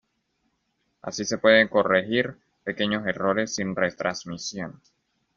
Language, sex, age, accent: Spanish, male, 19-29, Caribe: Cuba, Venezuela, Puerto Rico, República Dominicana, Panamá, Colombia caribeña, México caribeño, Costa del golfo de México